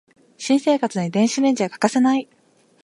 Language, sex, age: Japanese, female, 19-29